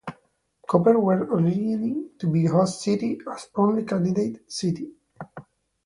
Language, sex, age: English, male, 19-29